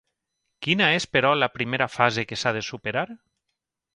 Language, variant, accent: Catalan, Valencià meridional, valencià